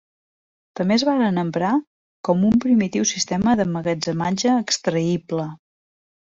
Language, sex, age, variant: Catalan, female, 40-49, Central